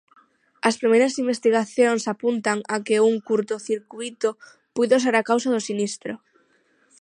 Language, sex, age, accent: Galician, female, under 19, Atlántico (seseo e gheada); Normativo (estándar)